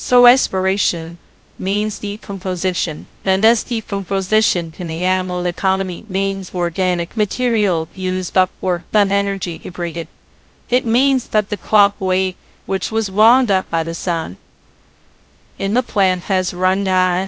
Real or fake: fake